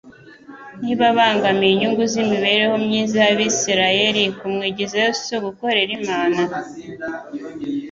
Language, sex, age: Kinyarwanda, female, 30-39